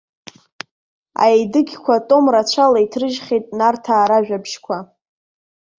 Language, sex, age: Abkhazian, female, 19-29